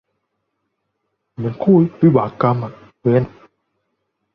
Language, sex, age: Thai, male, 19-29